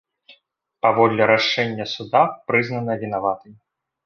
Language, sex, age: Belarusian, male, 19-29